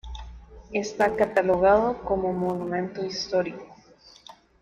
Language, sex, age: Spanish, female, 19-29